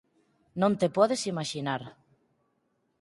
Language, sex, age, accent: Galician, female, 19-29, Normativo (estándar)